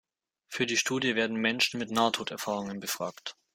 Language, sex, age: German, male, under 19